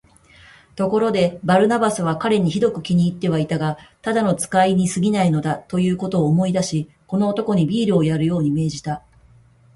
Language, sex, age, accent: Japanese, female, 40-49, 関西弁